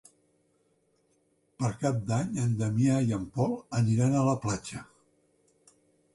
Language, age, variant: Catalan, 60-69, Central